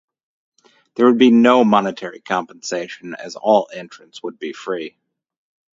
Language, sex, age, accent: English, male, 30-39, United States English